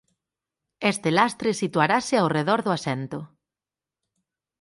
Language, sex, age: Galician, female, 30-39